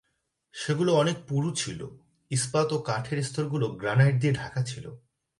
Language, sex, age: Bengali, male, 30-39